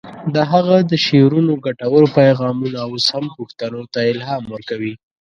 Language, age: Pashto, 19-29